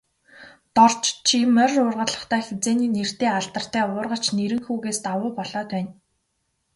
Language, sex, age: Mongolian, female, 19-29